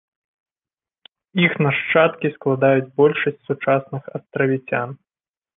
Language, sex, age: Belarusian, male, 30-39